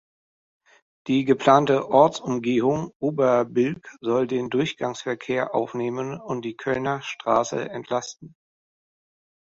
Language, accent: German, Deutschland Deutsch